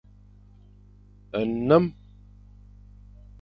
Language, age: Fang, 40-49